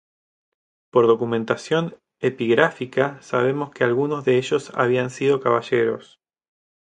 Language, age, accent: Spanish, 30-39, Rioplatense: Argentina, Uruguay, este de Bolivia, Paraguay